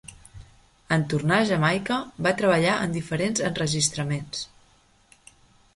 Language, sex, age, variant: Catalan, female, 30-39, Central